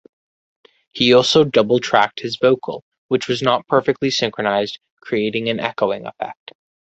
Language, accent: English, United States English